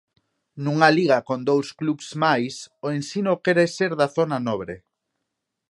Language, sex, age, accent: Galician, male, 30-39, Normativo (estándar)